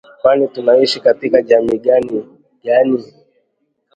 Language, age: Swahili, 30-39